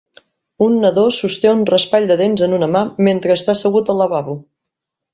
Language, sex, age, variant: Catalan, female, 40-49, Central